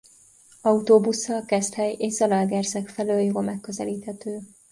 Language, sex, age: Hungarian, female, 19-29